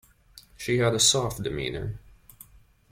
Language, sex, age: English, male, 19-29